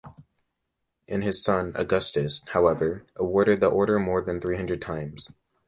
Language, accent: English, United States English